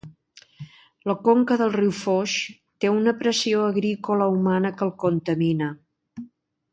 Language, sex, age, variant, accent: Catalan, female, 60-69, Balear, balear; central